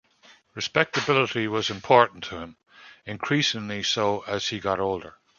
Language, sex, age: English, male, 40-49